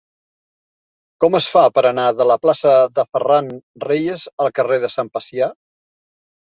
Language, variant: Catalan, Central